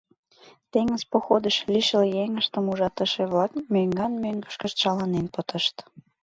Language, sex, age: Mari, female, 19-29